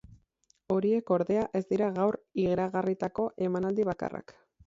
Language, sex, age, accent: Basque, female, 19-29, Erdialdekoa edo Nafarra (Gipuzkoa, Nafarroa)